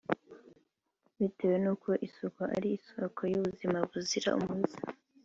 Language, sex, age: Kinyarwanda, female, 19-29